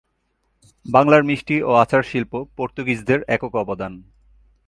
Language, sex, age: Bengali, male, 30-39